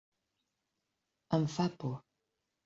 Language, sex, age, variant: Catalan, female, 50-59, Central